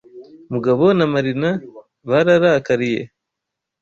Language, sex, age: Kinyarwanda, male, 19-29